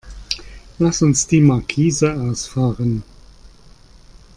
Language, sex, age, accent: German, male, 50-59, Deutschland Deutsch